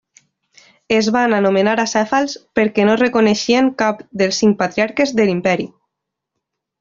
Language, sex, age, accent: Catalan, female, 19-29, valencià